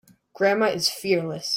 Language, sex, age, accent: English, male, under 19, United States English